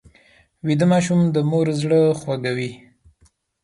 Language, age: Pashto, 19-29